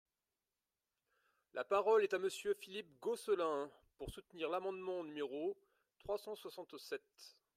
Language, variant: French, Français de métropole